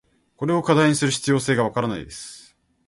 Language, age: Japanese, 19-29